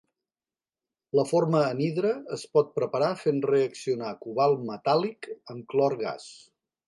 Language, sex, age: Catalan, male, 50-59